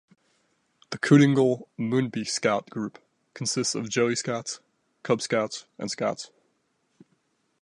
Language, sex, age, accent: English, male, 19-29, United States English